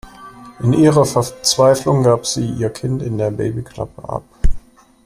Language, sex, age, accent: German, male, 30-39, Deutschland Deutsch